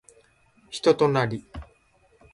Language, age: Japanese, 40-49